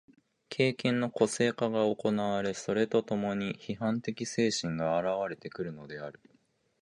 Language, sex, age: Japanese, male, 19-29